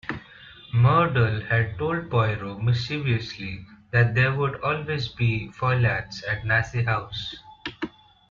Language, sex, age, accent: English, male, 19-29, India and South Asia (India, Pakistan, Sri Lanka)